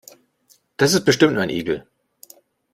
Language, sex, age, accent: German, male, 30-39, Deutschland Deutsch